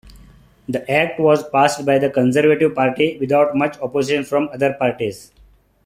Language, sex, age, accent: English, male, 30-39, India and South Asia (India, Pakistan, Sri Lanka)